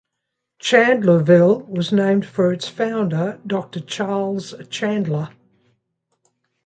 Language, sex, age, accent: English, female, 70-79, Australian English